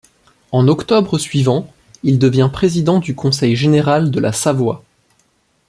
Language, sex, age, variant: French, male, 19-29, Français de métropole